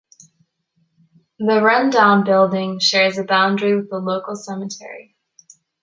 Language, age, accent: English, 30-39, Canadian English